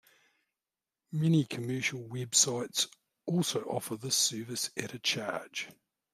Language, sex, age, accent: English, male, 50-59, New Zealand English